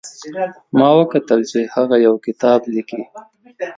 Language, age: Pashto, 30-39